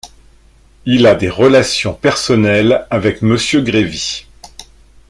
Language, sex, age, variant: French, male, 50-59, Français de métropole